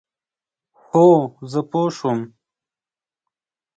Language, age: Pashto, 19-29